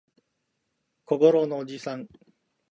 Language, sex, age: Japanese, male, 40-49